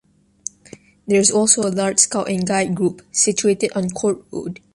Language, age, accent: English, under 19, United States English